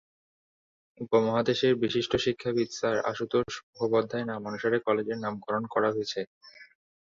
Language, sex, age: Bengali, male, 19-29